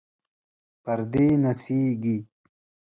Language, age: Pashto, 19-29